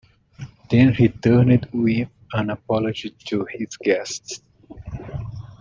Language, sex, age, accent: English, male, 30-39, United States English